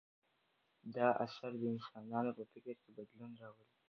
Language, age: Pashto, under 19